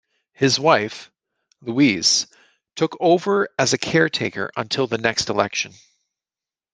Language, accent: English, Canadian English